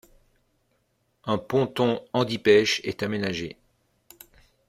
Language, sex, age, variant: French, male, 50-59, Français de métropole